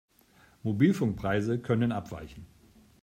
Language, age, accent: German, 50-59, Deutschland Deutsch